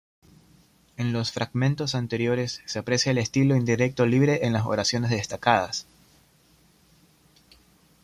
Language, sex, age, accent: Spanish, male, 19-29, Andino-Pacífico: Colombia, Perú, Ecuador, oeste de Bolivia y Venezuela andina